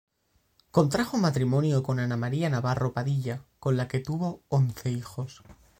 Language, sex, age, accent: Spanish, male, 19-29, España: Centro-Sur peninsular (Madrid, Toledo, Castilla-La Mancha)